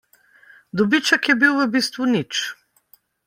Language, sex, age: Slovenian, female, 50-59